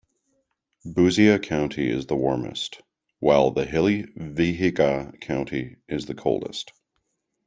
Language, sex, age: English, male, 40-49